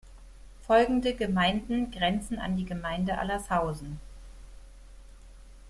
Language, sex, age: German, female, 50-59